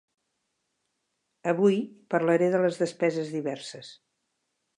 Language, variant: Catalan, Central